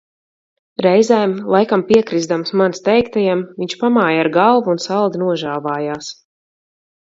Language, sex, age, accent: Latvian, female, 30-39, Vidus dialekts